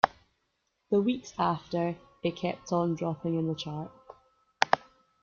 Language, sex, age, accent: English, female, 19-29, Scottish English